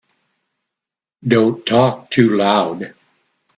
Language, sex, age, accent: English, male, 80-89, United States English